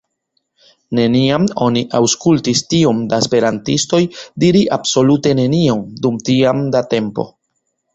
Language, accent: Esperanto, Internacia